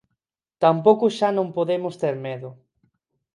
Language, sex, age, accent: Galician, male, 19-29, Neofalante